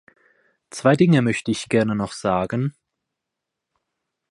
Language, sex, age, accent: German, male, 30-39, Schweizerdeutsch